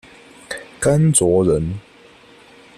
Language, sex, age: Chinese, male, 19-29